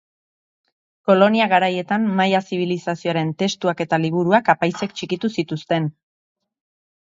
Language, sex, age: Basque, female, 40-49